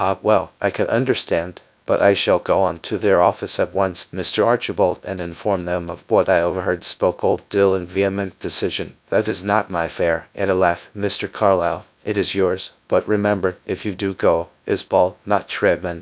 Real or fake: fake